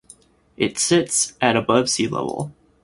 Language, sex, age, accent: English, male, 19-29, United States English